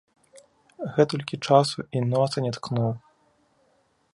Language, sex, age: Belarusian, male, 30-39